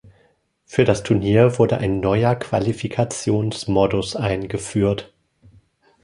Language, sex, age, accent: German, male, 40-49, Deutschland Deutsch